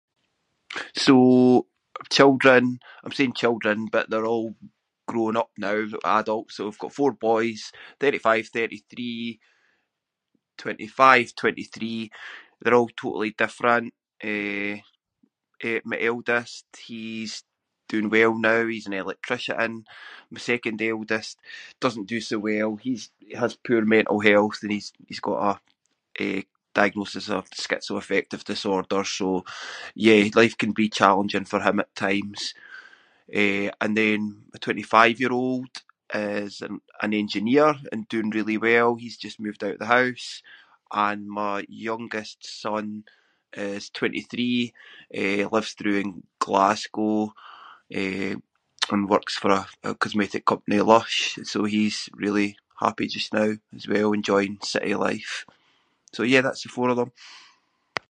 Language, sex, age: Scots, male, 40-49